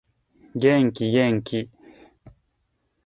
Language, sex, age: Japanese, male, 30-39